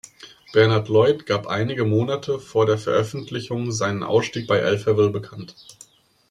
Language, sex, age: German, male, 30-39